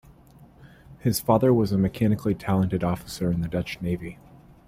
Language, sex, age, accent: English, male, 19-29, United States English